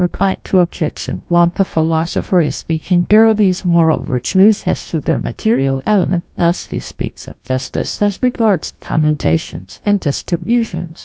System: TTS, GlowTTS